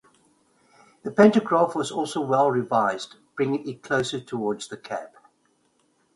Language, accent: English, Southern African (South Africa, Zimbabwe, Namibia)